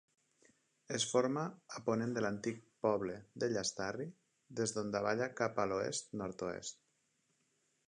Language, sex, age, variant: Catalan, male, 40-49, Nord-Occidental